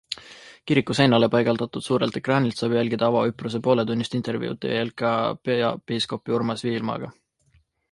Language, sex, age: Estonian, male, 19-29